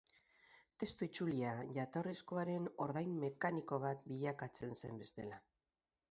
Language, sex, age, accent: Basque, female, 40-49, Mendebalekoa (Araba, Bizkaia, Gipuzkoako mendebaleko herri batzuk)